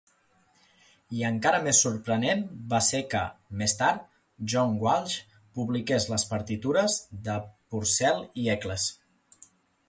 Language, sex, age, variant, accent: Catalan, male, 30-39, Central, central